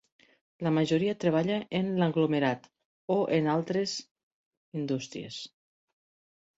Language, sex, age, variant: Catalan, female, 50-59, Septentrional